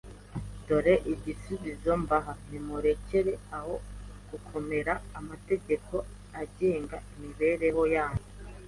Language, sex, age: Kinyarwanda, female, 19-29